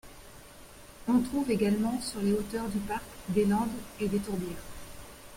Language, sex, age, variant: French, female, 50-59, Français de métropole